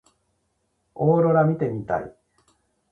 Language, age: Japanese, 40-49